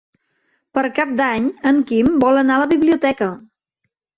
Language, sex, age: Catalan, female, 30-39